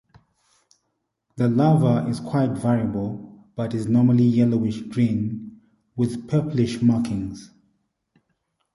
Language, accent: English, Southern African (South Africa, Zimbabwe, Namibia)